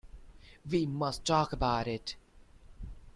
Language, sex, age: English, male, 19-29